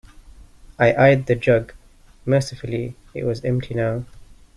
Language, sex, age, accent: English, male, 19-29, England English